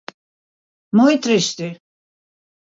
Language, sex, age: Galician, male, 30-39